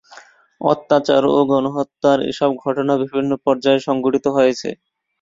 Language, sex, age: Bengali, male, 19-29